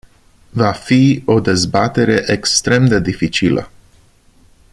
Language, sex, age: Romanian, male, 30-39